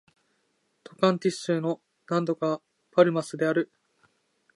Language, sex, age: Japanese, male, 19-29